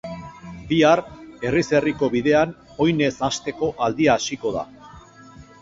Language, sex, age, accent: Basque, male, 50-59, Erdialdekoa edo Nafarra (Gipuzkoa, Nafarroa)